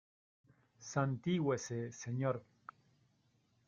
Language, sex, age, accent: Spanish, male, 30-39, Rioplatense: Argentina, Uruguay, este de Bolivia, Paraguay